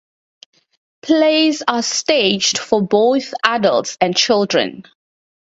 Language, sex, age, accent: English, female, 30-39, Southern African (South Africa, Zimbabwe, Namibia)